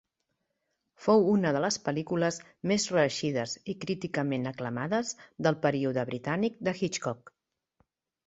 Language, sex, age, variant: Catalan, female, 40-49, Central